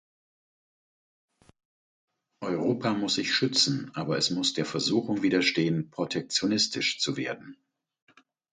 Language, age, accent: German, 50-59, Deutschland Deutsch